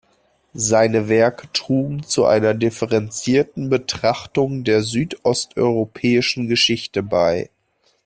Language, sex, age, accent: German, male, 19-29, Deutschland Deutsch